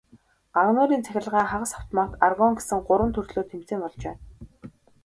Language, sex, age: Mongolian, female, 19-29